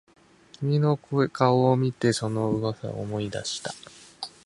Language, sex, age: Japanese, male, 19-29